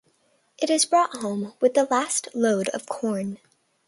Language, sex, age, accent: English, female, under 19, United States English